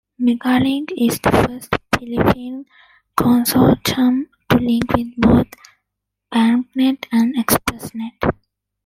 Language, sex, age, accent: English, female, 19-29, India and South Asia (India, Pakistan, Sri Lanka)